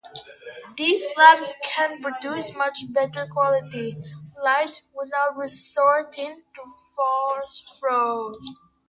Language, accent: English, United States English